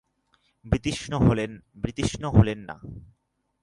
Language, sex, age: Bengali, male, 19-29